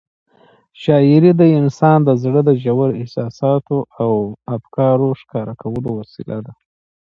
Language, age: Pashto, 30-39